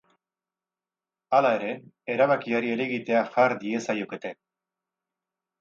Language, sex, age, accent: Basque, male, 50-59, Erdialdekoa edo Nafarra (Gipuzkoa, Nafarroa)